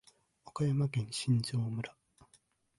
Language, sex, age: Japanese, male, 19-29